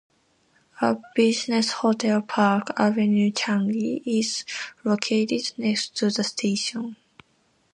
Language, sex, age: English, female, 19-29